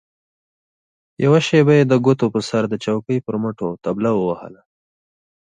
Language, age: Pashto, 19-29